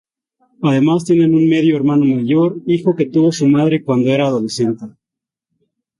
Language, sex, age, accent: Spanish, male, 19-29, México